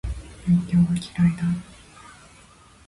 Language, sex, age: Japanese, female, 19-29